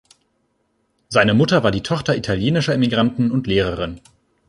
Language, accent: German, Deutschland Deutsch